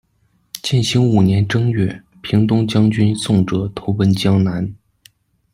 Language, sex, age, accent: Chinese, male, 19-29, 出生地：黑龙江省